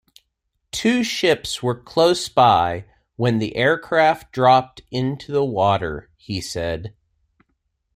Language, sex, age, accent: English, male, 40-49, United States English